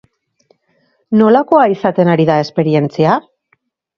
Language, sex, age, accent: Basque, male, 40-49, Mendebalekoa (Araba, Bizkaia, Gipuzkoako mendebaleko herri batzuk)